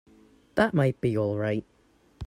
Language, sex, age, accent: English, male, under 19, England English